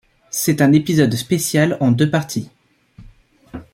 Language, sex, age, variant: French, male, 19-29, Français de métropole